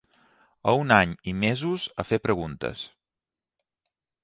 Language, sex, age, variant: Catalan, male, 40-49, Balear